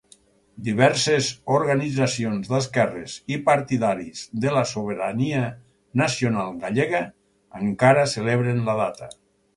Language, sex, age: Catalan, male, 60-69